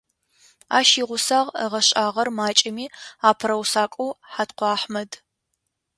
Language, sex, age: Adyghe, female, 19-29